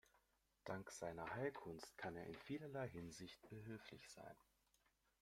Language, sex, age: German, male, under 19